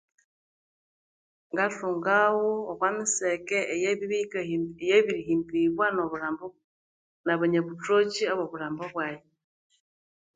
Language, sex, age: Konzo, female, 30-39